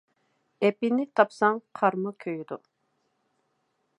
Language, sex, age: Uyghur, female, 50-59